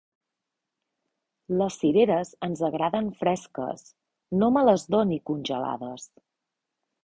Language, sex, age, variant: Catalan, female, 30-39, Central